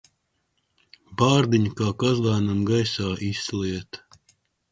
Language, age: Latvian, 40-49